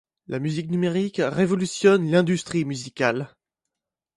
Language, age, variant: French, 19-29, Français de métropole